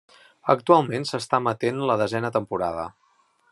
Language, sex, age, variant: Catalan, male, 40-49, Central